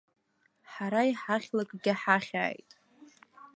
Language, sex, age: Abkhazian, female, under 19